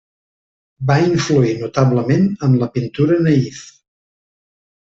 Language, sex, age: Catalan, male, 40-49